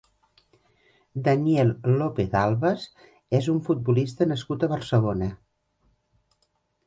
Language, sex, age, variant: Catalan, female, 50-59, Central